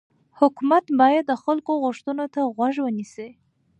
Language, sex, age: Pashto, female, 19-29